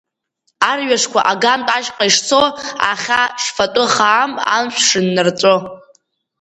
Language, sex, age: Abkhazian, female, under 19